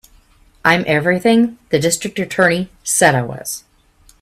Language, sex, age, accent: English, female, 50-59, United States English